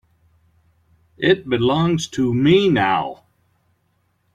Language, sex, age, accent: English, male, 60-69, United States English